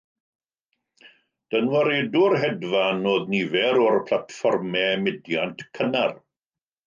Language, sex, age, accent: Welsh, male, 50-59, Y Deyrnas Unedig Cymraeg